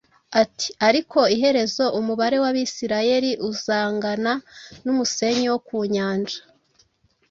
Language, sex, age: Kinyarwanda, female, 19-29